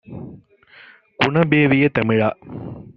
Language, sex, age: Tamil, male, 30-39